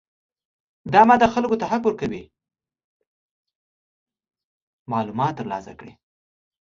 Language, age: Pashto, 19-29